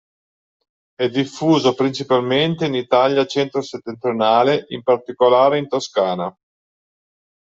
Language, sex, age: Italian, male, 50-59